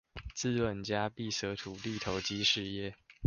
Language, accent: Chinese, 出生地：桃園市